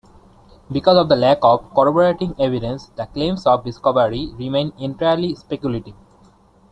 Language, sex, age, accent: English, male, 19-29, India and South Asia (India, Pakistan, Sri Lanka)